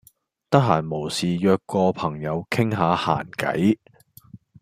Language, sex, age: Cantonese, male, 40-49